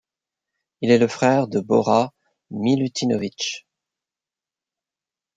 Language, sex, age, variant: French, male, 50-59, Français de métropole